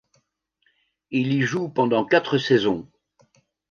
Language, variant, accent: French, Français d'Europe, Français de Belgique